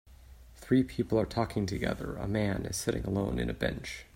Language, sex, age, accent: English, male, 19-29, United States English